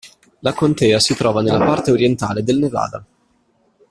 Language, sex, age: Italian, male, 19-29